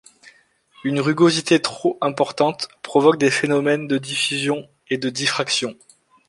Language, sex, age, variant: French, male, 19-29, Français de métropole